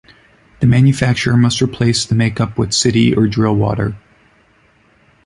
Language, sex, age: English, male, 30-39